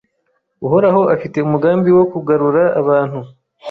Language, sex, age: Kinyarwanda, male, 30-39